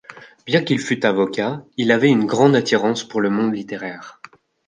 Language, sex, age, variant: French, male, 19-29, Français de métropole